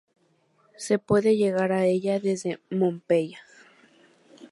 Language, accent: Spanish, México